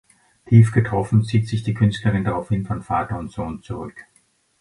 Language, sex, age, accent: German, male, 60-69, Österreichisches Deutsch